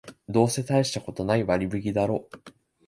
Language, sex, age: Japanese, male, 19-29